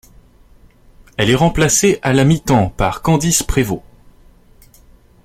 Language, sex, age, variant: French, male, 19-29, Français de métropole